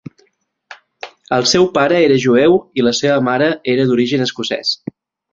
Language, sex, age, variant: Catalan, male, 19-29, Central